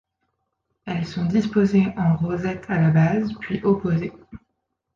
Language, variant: French, Français de métropole